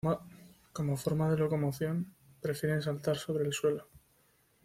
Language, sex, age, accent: Spanish, male, 19-29, España: Norte peninsular (Asturias, Castilla y León, Cantabria, País Vasco, Navarra, Aragón, La Rioja, Guadalajara, Cuenca)